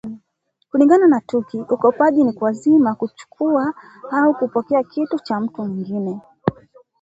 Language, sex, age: Swahili, female, 19-29